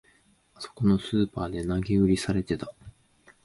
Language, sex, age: Japanese, male, 19-29